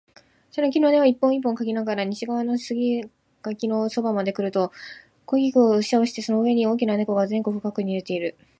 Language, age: Japanese, 19-29